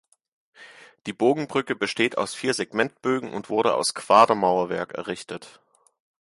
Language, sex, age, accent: German, male, 30-39, Deutschland Deutsch